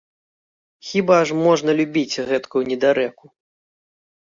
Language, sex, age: Belarusian, male, 30-39